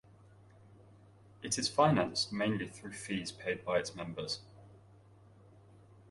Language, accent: English, England English